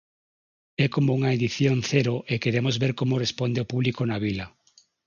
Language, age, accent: Galician, 40-49, Normativo (estándar); Neofalante